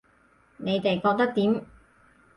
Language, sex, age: Cantonese, female, 30-39